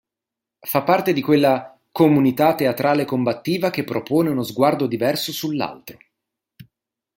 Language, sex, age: Italian, male, 30-39